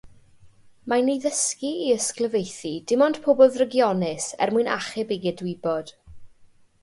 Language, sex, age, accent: Welsh, female, 19-29, Y Deyrnas Unedig Cymraeg